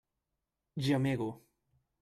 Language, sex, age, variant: Catalan, male, 19-29, Central